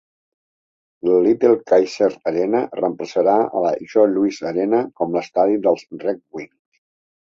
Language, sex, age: Catalan, female, 60-69